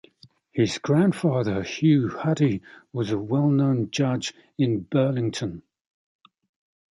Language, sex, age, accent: English, male, 40-49, England English